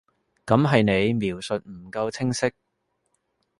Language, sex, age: Cantonese, male, 19-29